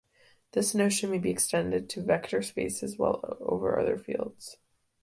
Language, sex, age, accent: English, female, under 19, United States English